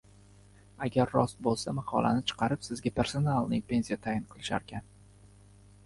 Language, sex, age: Uzbek, male, 19-29